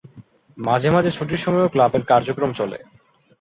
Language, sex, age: Bengali, male, under 19